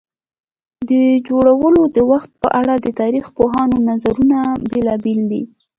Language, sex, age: Pashto, female, 19-29